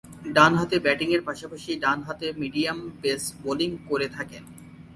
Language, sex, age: Bengali, male, 19-29